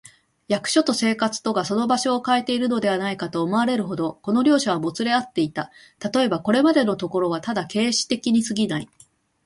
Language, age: Japanese, 40-49